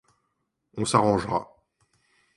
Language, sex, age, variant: French, male, 30-39, Français de métropole